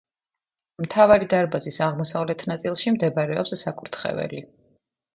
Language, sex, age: Georgian, female, 30-39